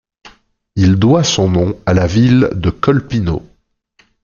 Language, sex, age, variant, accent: French, male, 30-39, Français d'Europe, Français de Suisse